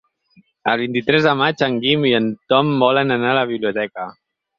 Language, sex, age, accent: Catalan, female, 30-39, nord-oriental